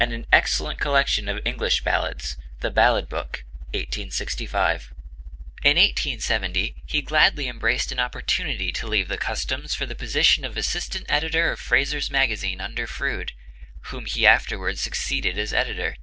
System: none